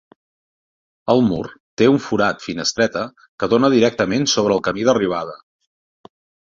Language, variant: Catalan, Nord-Occidental